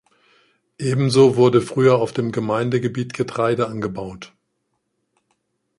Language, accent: German, Deutschland Deutsch